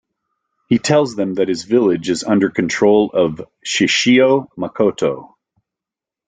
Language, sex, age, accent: English, male, 50-59, United States English